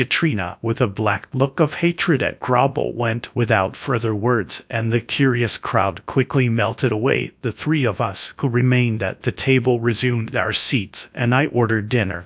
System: TTS, GradTTS